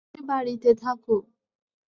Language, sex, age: Bengali, female, 19-29